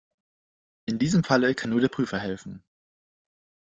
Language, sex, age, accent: German, male, 19-29, Deutschland Deutsch